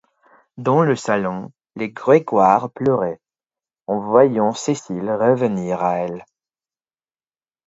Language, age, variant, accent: French, 19-29, Français d'Europe, Français du Royaume-Uni